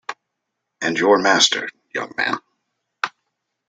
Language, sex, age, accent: English, male, 40-49, United States English